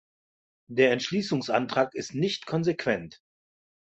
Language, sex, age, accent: German, male, 60-69, Deutschland Deutsch